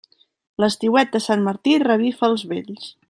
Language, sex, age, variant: Catalan, female, 19-29, Central